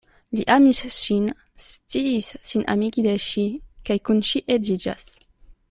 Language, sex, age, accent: Esperanto, female, 19-29, Internacia